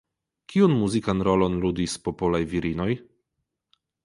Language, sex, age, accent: Esperanto, male, 30-39, Internacia